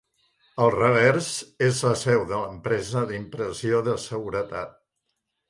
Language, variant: Catalan, Central